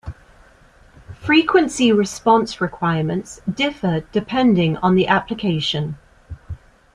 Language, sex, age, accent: English, female, 40-49, England English